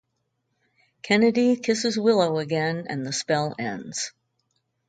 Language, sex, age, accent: English, female, 60-69, United States English